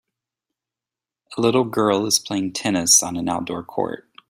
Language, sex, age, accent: English, male, 30-39, United States English